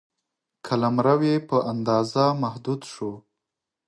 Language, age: Pashto, 30-39